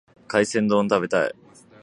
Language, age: Japanese, 19-29